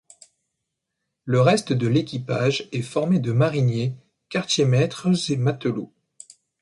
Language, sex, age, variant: French, male, 19-29, Français de métropole